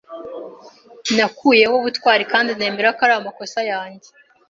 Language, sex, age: Kinyarwanda, female, 19-29